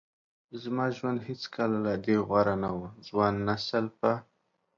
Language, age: Pashto, 30-39